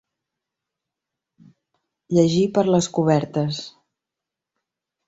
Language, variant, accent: Catalan, Central, Barceloní